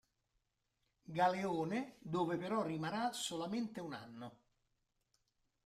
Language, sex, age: Italian, male, 60-69